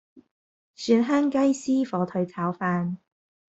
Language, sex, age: Cantonese, female, 30-39